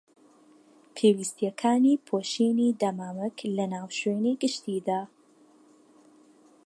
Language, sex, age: Central Kurdish, female, 19-29